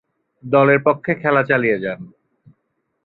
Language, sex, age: Bengali, male, 30-39